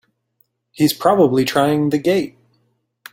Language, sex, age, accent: English, male, 30-39, United States English